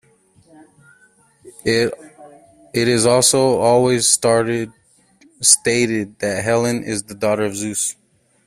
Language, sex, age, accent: English, male, 19-29, United States English